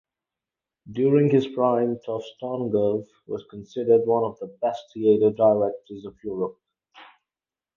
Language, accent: English, England English